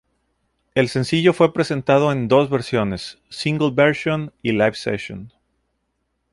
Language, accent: Spanish, México